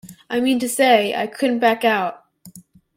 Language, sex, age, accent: English, male, under 19, United States English